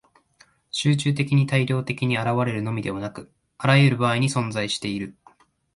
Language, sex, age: Japanese, male, 19-29